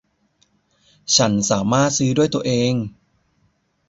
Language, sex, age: Thai, male, 19-29